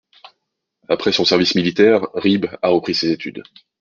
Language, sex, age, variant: French, male, 19-29, Français de métropole